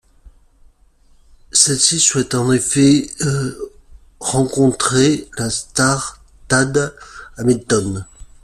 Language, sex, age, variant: French, male, 50-59, Français de métropole